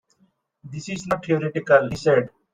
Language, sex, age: English, male, 19-29